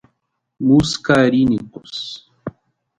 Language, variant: Portuguese, Portuguese (Brasil)